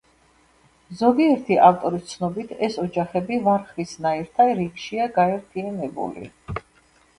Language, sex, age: Georgian, female, 50-59